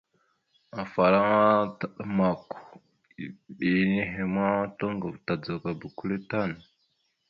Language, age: Mada (Cameroon), 19-29